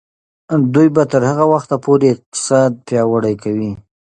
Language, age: Pashto, 30-39